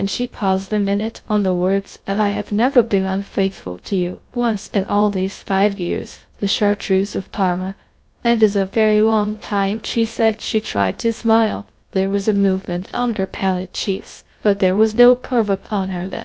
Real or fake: fake